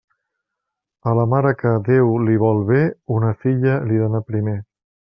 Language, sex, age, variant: Catalan, male, 40-49, Central